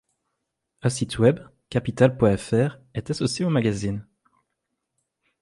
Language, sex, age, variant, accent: French, male, 30-39, Français d'Europe, Français de Belgique